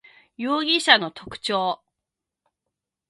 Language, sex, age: Japanese, female, 40-49